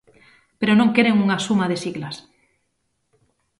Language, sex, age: Galician, female, 30-39